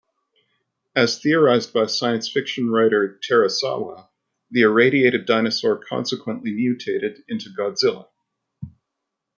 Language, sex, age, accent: English, male, 40-49, Canadian English